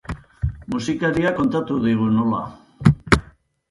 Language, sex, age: Basque, male, 50-59